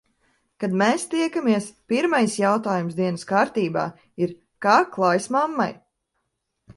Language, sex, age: Latvian, female, 19-29